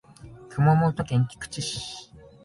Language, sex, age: Japanese, male, 19-29